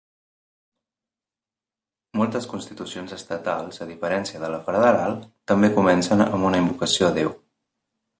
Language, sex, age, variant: Catalan, male, 30-39, Central